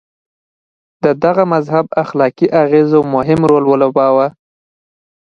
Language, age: Pashto, under 19